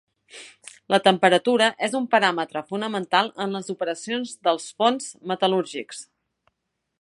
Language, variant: Catalan, Nord-Occidental